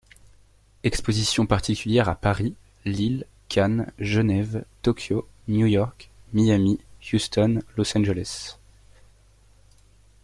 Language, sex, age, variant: French, male, 19-29, Français de métropole